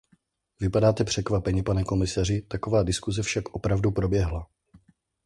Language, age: Czech, 30-39